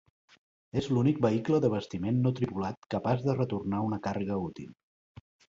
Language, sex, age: Catalan, male, 50-59